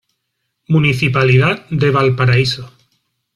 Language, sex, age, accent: Spanish, male, 40-49, España: Sur peninsular (Andalucia, Extremadura, Murcia)